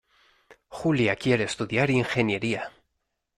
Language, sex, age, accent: Spanish, male, 19-29, España: Centro-Sur peninsular (Madrid, Toledo, Castilla-La Mancha)